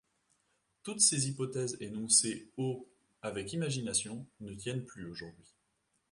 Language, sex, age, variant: French, male, 19-29, Français de métropole